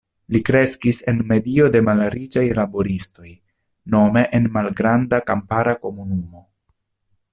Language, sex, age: Esperanto, male, 30-39